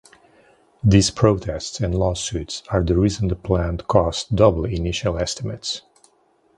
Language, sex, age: English, male, 40-49